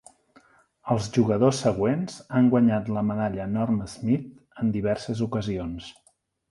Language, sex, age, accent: Catalan, male, 40-49, central; nord-occidental